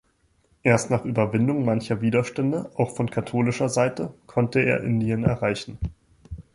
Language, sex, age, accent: German, male, 19-29, Deutschland Deutsch